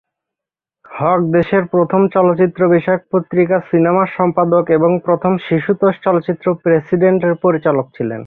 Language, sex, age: Bengali, male, 30-39